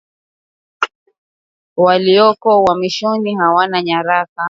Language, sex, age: Swahili, female, 19-29